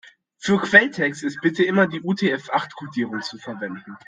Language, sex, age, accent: German, male, 19-29, Deutschland Deutsch